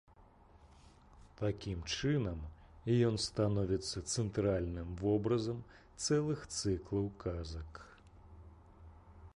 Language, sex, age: Belarusian, male, 40-49